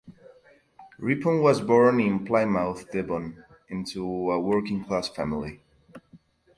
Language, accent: English, England English